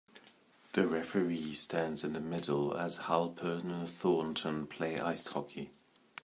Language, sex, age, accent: English, male, 30-39, England English